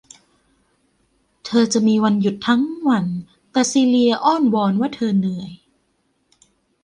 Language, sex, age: Thai, female, 19-29